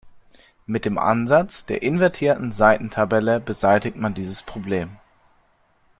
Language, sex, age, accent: German, male, under 19, Deutschland Deutsch